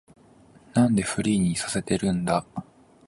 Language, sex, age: Japanese, male, 19-29